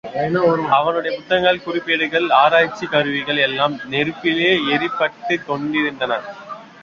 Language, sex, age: Tamil, male, 19-29